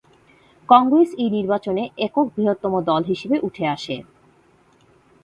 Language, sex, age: Bengali, female, 30-39